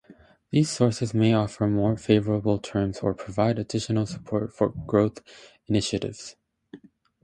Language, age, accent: English, 19-29, United States English